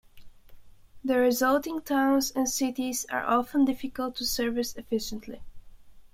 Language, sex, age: English, female, 19-29